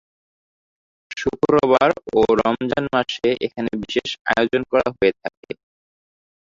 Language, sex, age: Bengali, male, 19-29